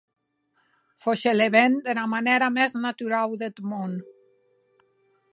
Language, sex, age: Occitan, female, 50-59